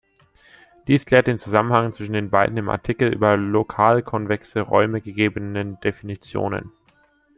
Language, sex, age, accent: German, male, under 19, Deutschland Deutsch